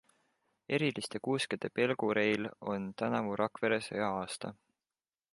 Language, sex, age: Estonian, male, 19-29